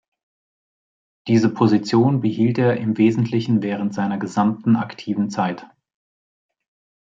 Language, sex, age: German, male, 40-49